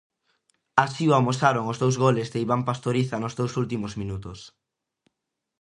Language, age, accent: Galician, 19-29, Atlántico (seseo e gheada)